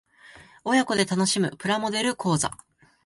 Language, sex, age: Japanese, male, 19-29